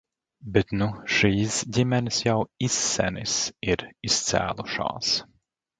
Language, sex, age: Latvian, male, 40-49